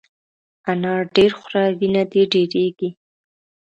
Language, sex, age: Pashto, female, 19-29